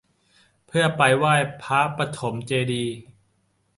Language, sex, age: Thai, male, 19-29